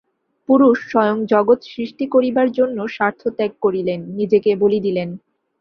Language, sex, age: Bengali, female, 19-29